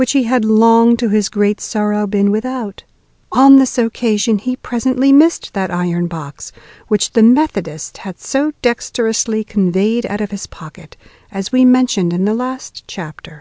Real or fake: real